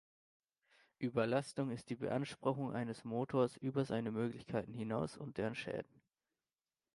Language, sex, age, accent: German, male, 19-29, Deutschland Deutsch